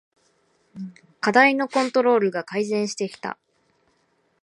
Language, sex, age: Japanese, female, under 19